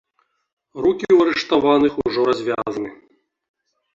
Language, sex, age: Belarusian, male, 30-39